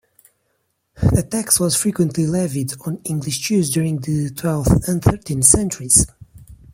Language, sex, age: English, male, 30-39